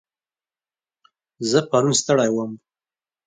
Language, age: Pashto, 19-29